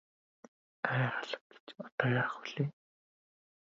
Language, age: Mongolian, 19-29